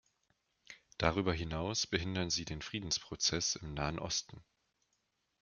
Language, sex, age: German, male, 19-29